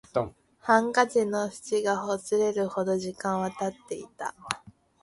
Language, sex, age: Japanese, male, 19-29